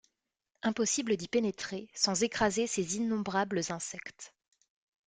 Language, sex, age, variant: French, female, 19-29, Français de métropole